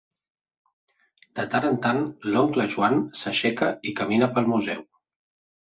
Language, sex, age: Catalan, male, 40-49